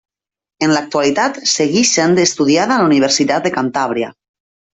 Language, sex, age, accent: Catalan, female, 30-39, valencià